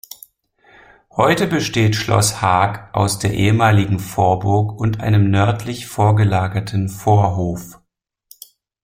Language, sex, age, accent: German, male, 30-39, Deutschland Deutsch